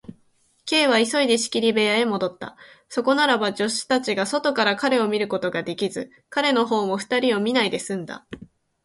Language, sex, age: Japanese, female, 19-29